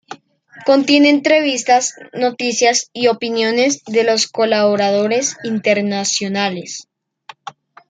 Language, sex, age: Spanish, male, under 19